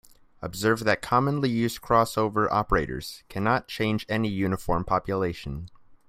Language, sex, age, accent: English, male, 19-29, United States English